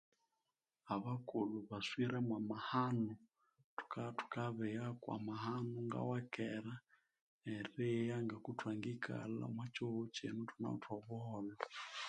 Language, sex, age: Konzo, male, 19-29